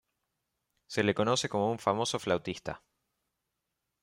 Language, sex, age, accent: Spanish, male, 30-39, Rioplatense: Argentina, Uruguay, este de Bolivia, Paraguay